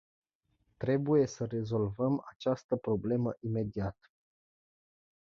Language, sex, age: Romanian, male, 19-29